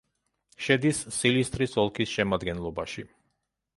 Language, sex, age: Georgian, male, 50-59